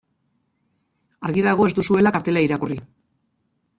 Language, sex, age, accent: Basque, female, 40-49, Mendebalekoa (Araba, Bizkaia, Gipuzkoako mendebaleko herri batzuk)